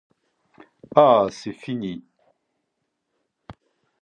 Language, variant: French, Français de métropole